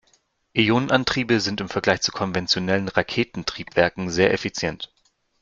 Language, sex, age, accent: German, male, 19-29, Deutschland Deutsch